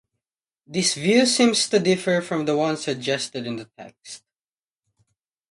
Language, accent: English, Filipino